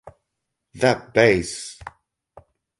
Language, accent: English, England English